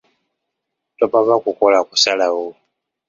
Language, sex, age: Ganda, male, 19-29